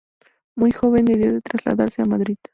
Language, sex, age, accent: Spanish, female, 19-29, México